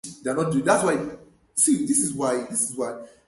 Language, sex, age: English, male, 30-39